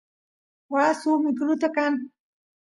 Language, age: Santiago del Estero Quichua, 30-39